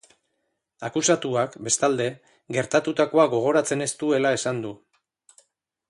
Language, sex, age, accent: Basque, male, 40-49, Erdialdekoa edo Nafarra (Gipuzkoa, Nafarroa)